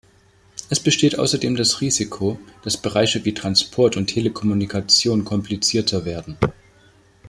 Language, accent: German, Deutschland Deutsch